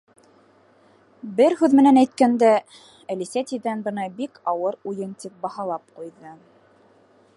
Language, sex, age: Bashkir, female, 19-29